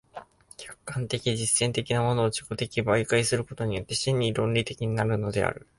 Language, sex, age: Japanese, male, 19-29